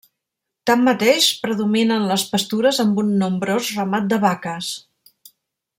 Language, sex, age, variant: Catalan, female, 50-59, Central